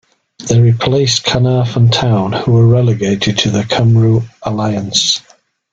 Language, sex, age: English, male, 60-69